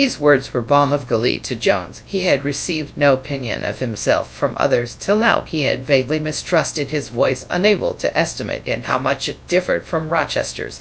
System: TTS, GradTTS